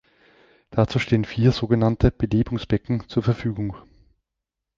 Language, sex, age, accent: German, male, 40-49, Österreichisches Deutsch